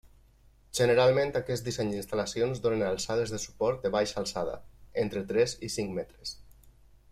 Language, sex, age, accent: Catalan, male, 30-39, valencià